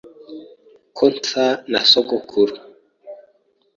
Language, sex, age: Kinyarwanda, male, 19-29